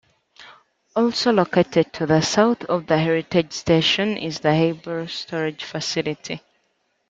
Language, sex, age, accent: English, female, 19-29, England English